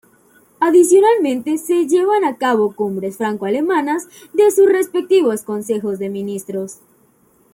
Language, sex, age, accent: Spanish, female, 19-29, México